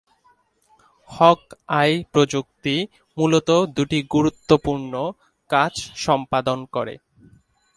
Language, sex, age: Bengali, male, 19-29